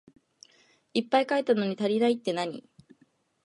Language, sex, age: Japanese, female, 19-29